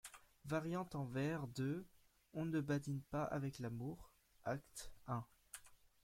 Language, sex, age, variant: French, male, under 19, Français de métropole